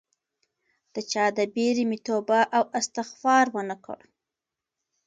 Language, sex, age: Pashto, female, 19-29